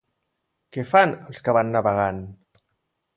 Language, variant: Catalan, Central